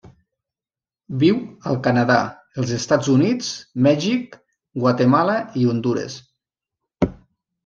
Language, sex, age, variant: Catalan, male, 40-49, Nord-Occidental